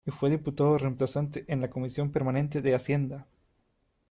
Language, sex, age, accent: Spanish, male, 19-29, México